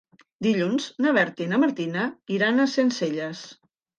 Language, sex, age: Catalan, female, 50-59